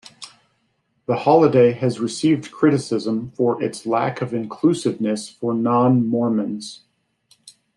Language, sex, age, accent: English, male, 40-49, United States English